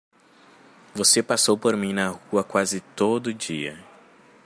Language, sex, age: Portuguese, male, 19-29